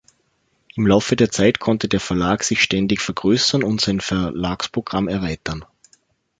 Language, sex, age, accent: German, male, 30-39, Österreichisches Deutsch